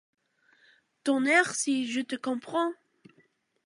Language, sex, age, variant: French, female, under 19, Français de métropole